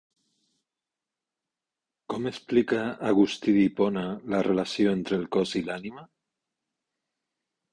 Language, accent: Catalan, aprenent (recent, des del castellà)